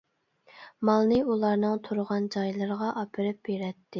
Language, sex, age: Uyghur, female, 19-29